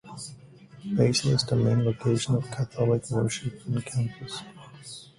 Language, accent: English, German English